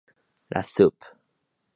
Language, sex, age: Spanish, male, 19-29